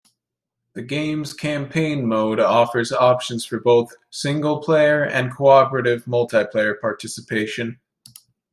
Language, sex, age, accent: English, male, 19-29, United States English